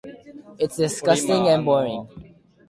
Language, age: English, under 19